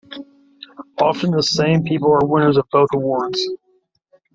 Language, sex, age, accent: English, male, 30-39, United States English